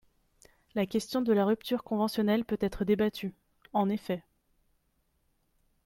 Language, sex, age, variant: French, female, 19-29, Français de métropole